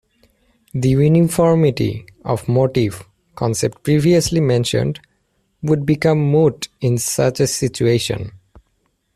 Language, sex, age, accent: English, male, 19-29, United States English